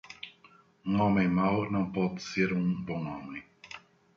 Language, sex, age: Portuguese, male, 50-59